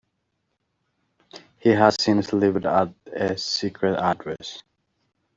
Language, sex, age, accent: English, male, 30-39, Canadian English